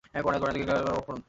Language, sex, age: English, male, 19-29